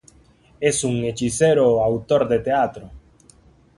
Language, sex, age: Spanish, male, 19-29